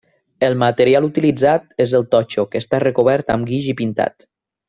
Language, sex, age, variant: Catalan, male, 19-29, Nord-Occidental